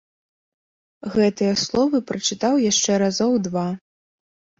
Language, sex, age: Belarusian, female, 19-29